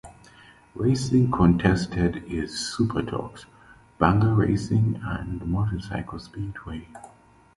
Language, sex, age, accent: English, female, 19-29, United States English